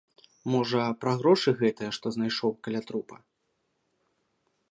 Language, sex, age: Belarusian, male, 19-29